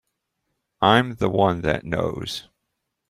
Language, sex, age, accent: English, male, 50-59, United States English